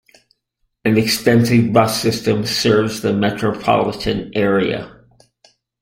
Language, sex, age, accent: English, male, 60-69, United States English